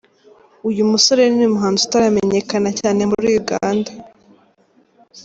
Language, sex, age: Kinyarwanda, female, under 19